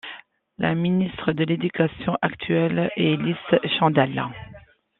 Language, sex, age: French, female, 40-49